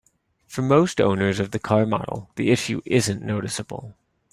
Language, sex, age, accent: English, male, 30-39, United States English